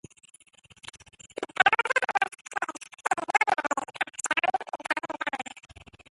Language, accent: English, Welsh English